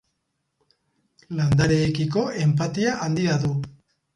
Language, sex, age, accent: Basque, male, 50-59, Mendebalekoa (Araba, Bizkaia, Gipuzkoako mendebaleko herri batzuk)